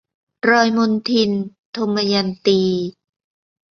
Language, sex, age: Thai, female, 50-59